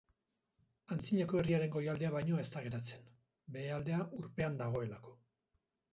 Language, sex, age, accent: Basque, male, 50-59, Erdialdekoa edo Nafarra (Gipuzkoa, Nafarroa)